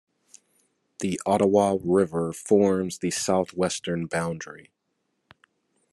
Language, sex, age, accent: English, male, 19-29, United States English